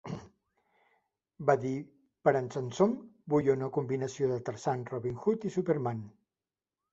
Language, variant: Catalan, Central